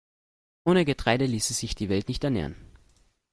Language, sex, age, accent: German, male, under 19, Österreichisches Deutsch